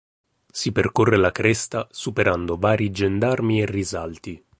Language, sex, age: Italian, male, 30-39